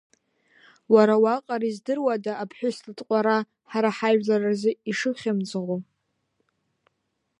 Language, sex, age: Abkhazian, female, under 19